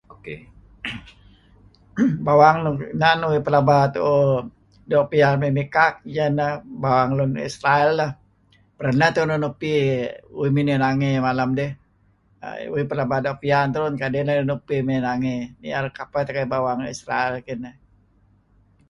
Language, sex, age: Kelabit, male, 70-79